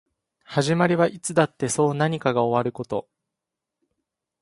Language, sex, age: Japanese, male, 19-29